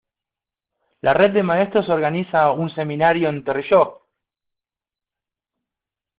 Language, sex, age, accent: Spanish, male, 40-49, Rioplatense: Argentina, Uruguay, este de Bolivia, Paraguay